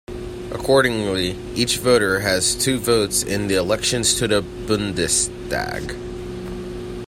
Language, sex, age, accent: English, male, 19-29, United States English